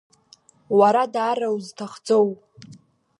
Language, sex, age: Abkhazian, female, under 19